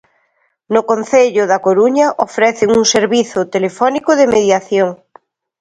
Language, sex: Galician, female